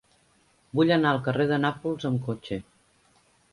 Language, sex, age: Catalan, female, 50-59